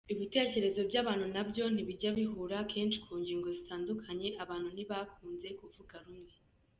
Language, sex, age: Kinyarwanda, female, under 19